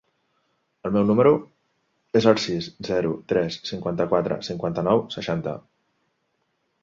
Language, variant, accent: Catalan, Central, central